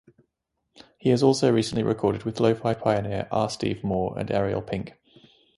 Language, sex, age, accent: English, male, 19-29, England English